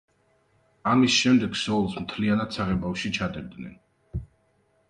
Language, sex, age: Georgian, male, 19-29